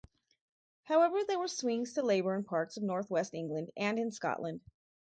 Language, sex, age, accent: English, female, 50-59, United States English